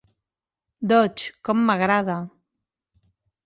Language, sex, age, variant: Catalan, female, 40-49, Central